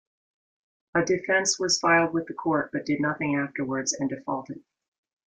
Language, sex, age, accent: English, female, 50-59, United States English